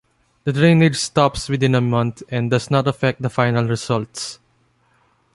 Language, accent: English, Filipino